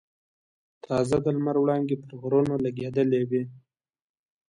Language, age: Pashto, 19-29